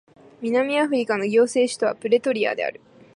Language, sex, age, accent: Japanese, female, 19-29, 標準語